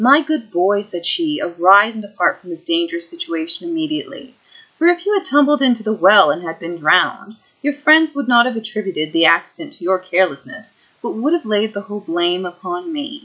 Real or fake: real